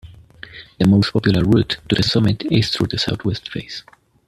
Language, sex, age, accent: English, male, 19-29, United States English